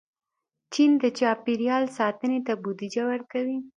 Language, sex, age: Pashto, female, 19-29